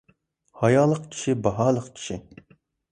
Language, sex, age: Uyghur, male, 19-29